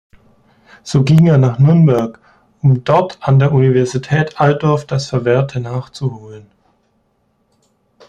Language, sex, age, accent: German, male, 19-29, Deutschland Deutsch